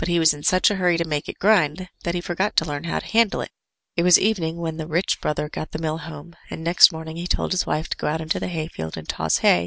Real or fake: real